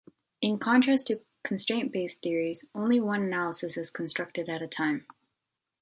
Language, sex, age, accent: English, female, 19-29, Canadian English